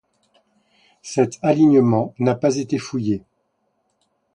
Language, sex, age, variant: French, male, 50-59, Français de métropole